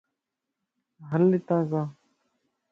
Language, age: Lasi, 19-29